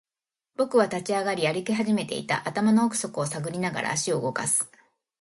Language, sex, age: Japanese, female, 40-49